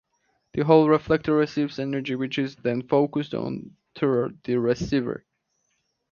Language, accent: English, United States English